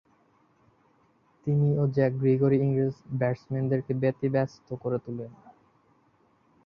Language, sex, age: Bengali, male, 19-29